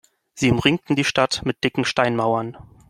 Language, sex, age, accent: German, male, 19-29, Deutschland Deutsch